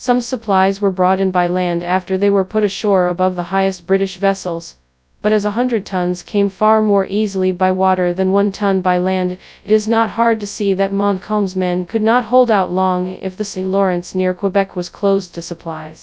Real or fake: fake